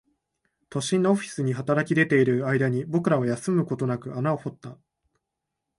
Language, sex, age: Japanese, male, 19-29